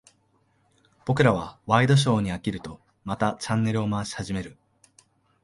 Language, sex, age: Japanese, male, 19-29